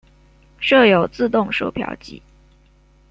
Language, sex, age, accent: Chinese, female, 19-29, 出生地：江西省